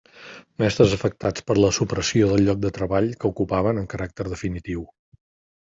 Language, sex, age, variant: Catalan, male, 50-59, Central